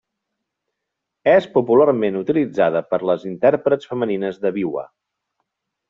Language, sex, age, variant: Catalan, male, 30-39, Nord-Occidental